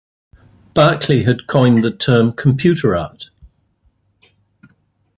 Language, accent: English, England English